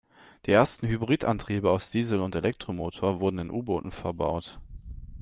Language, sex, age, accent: German, male, 19-29, Deutschland Deutsch